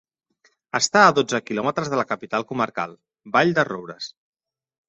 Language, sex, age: Catalan, male, 40-49